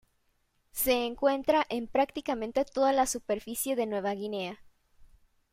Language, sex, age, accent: Spanish, female, 19-29, México